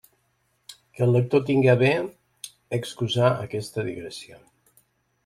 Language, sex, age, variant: Catalan, male, 19-29, Nord-Occidental